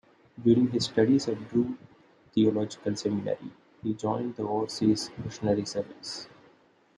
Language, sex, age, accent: English, male, 19-29, India and South Asia (India, Pakistan, Sri Lanka)